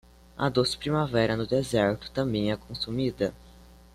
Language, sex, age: Portuguese, male, under 19